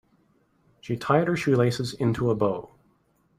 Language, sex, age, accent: English, male, 30-39, United States English